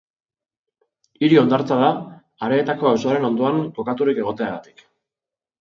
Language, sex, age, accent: Basque, male, 30-39, Mendebalekoa (Araba, Bizkaia, Gipuzkoako mendebaleko herri batzuk)